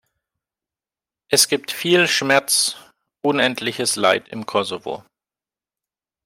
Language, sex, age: German, male, 30-39